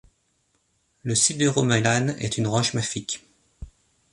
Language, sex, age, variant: French, male, 40-49, Français de métropole